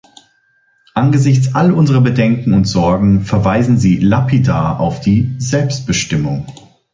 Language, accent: German, Deutschland Deutsch